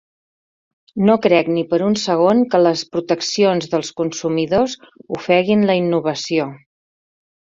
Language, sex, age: Catalan, female, 60-69